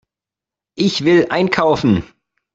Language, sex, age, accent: German, male, 19-29, Deutschland Deutsch